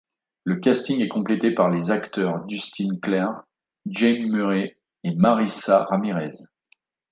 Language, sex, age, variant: French, male, 40-49, Français de métropole